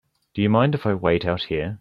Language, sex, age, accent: English, male, under 19, New Zealand English